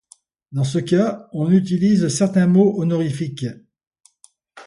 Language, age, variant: French, 70-79, Français de métropole